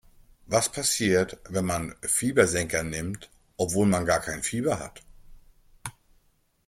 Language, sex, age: German, male, 50-59